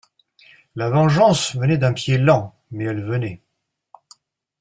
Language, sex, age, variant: French, male, 50-59, Français de métropole